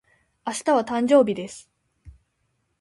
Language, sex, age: Japanese, female, 19-29